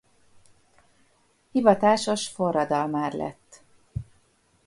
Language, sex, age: Hungarian, female, 50-59